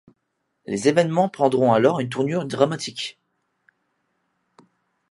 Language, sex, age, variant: French, male, under 19, Français de métropole